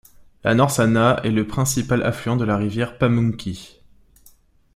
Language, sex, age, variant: French, male, 19-29, Français de métropole